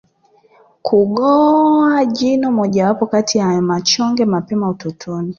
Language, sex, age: Swahili, female, 19-29